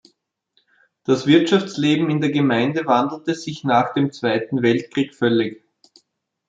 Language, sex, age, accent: German, male, 40-49, Österreichisches Deutsch